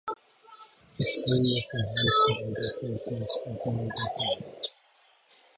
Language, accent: English, Filipino